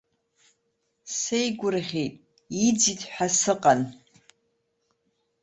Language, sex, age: Abkhazian, female, 50-59